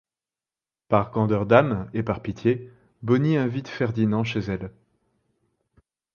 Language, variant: French, Français de métropole